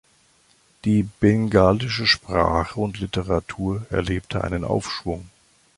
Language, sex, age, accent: German, male, 50-59, Deutschland Deutsch